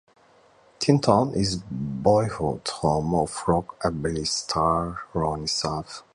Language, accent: English, United States English